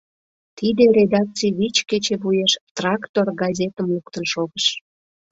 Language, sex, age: Mari, female, 30-39